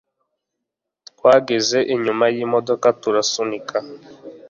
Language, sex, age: Kinyarwanda, male, 19-29